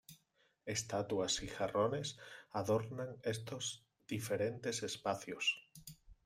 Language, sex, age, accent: Spanish, male, 30-39, España: Sur peninsular (Andalucia, Extremadura, Murcia)